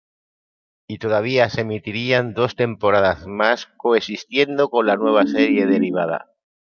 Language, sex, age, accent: Spanish, male, 50-59, España: Centro-Sur peninsular (Madrid, Toledo, Castilla-La Mancha)